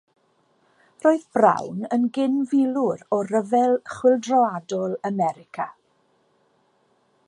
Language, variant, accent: Welsh, South-Western Welsh, Y Deyrnas Unedig Cymraeg